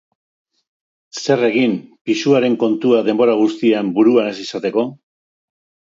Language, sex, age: Basque, male, 60-69